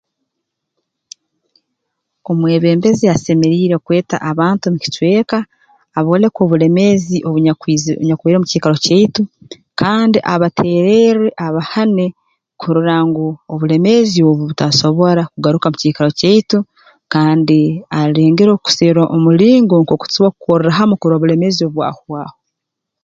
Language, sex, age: Tooro, female, 30-39